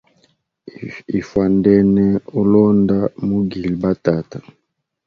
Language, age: Hemba, 19-29